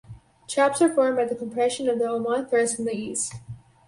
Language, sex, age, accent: English, female, under 19, United States English